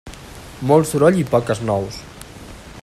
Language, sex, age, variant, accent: Catalan, male, 40-49, Central, central